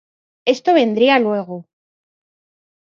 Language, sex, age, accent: Spanish, female, 40-49, España: Centro-Sur peninsular (Madrid, Toledo, Castilla-La Mancha)